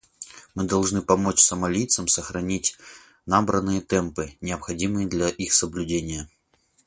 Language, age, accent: Russian, 19-29, Русский